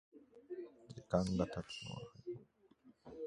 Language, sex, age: Japanese, male, 19-29